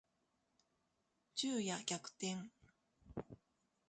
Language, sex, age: Japanese, female, 30-39